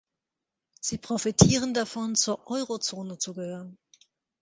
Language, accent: German, Deutschland Deutsch